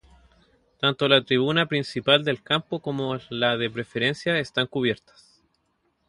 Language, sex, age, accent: Spanish, male, 19-29, Chileno: Chile, Cuyo